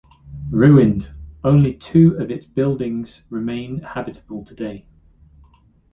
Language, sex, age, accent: English, male, 19-29, England English